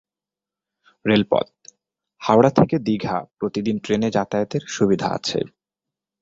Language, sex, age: Bengali, male, 19-29